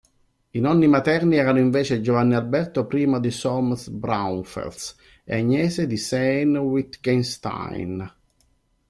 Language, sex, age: Italian, male, 50-59